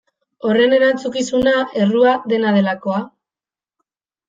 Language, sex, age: Basque, female, 19-29